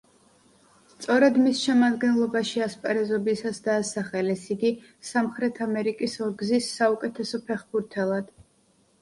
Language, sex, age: Georgian, female, 19-29